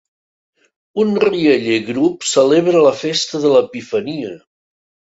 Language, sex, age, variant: Catalan, male, 60-69, Central